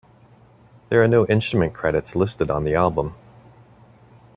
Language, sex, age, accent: English, male, 40-49, United States English